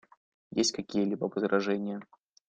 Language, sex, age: Russian, male, 19-29